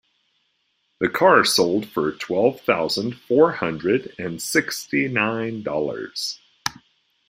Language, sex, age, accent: English, male, 40-49, United States English